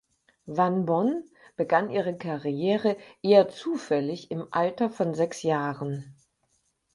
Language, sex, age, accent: German, female, 50-59, Deutschland Deutsch